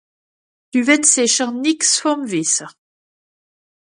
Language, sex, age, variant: Swiss German, female, 60-69, Nordniederàlemmànisch (Rishoffe, Zàwere, Bùsswìller, Hawenau, Brüemt, Stroossbùri, Molse, Dàmbàch, Schlettstàtt, Pfàlzbùri usw.)